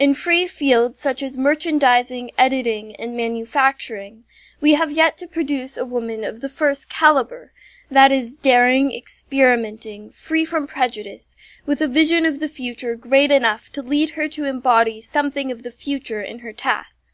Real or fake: real